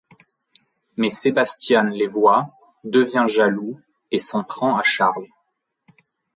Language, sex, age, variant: French, male, 30-39, Français de métropole